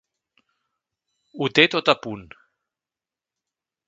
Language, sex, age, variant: Catalan, male, 40-49, Central